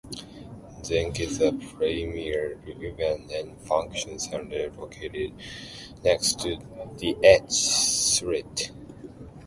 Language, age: English, under 19